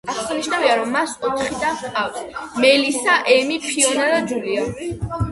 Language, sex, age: Georgian, female, under 19